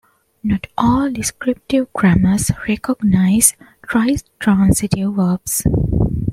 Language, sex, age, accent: English, female, 19-29, India and South Asia (India, Pakistan, Sri Lanka)